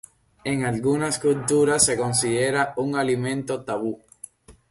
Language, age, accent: Spanish, 19-29, Caribe: Cuba, Venezuela, Puerto Rico, República Dominicana, Panamá, Colombia caribeña, México caribeño, Costa del golfo de México